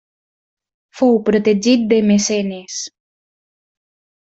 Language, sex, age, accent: Catalan, female, 19-29, valencià